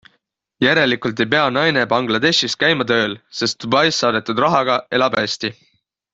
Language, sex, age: Estonian, male, 19-29